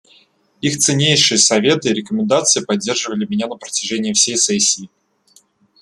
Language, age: Russian, 19-29